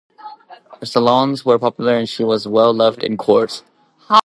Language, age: English, 19-29